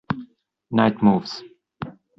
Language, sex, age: Italian, male, 40-49